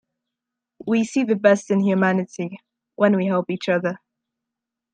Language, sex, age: English, female, 19-29